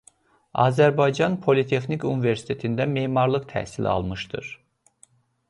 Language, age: Azerbaijani, 30-39